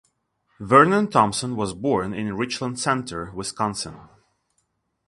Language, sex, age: English, male, 30-39